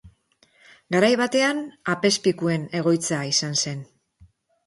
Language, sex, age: Basque, female, 50-59